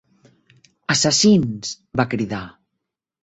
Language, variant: Catalan, Central